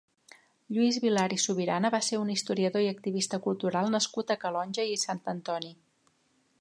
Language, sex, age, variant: Catalan, female, 50-59, Central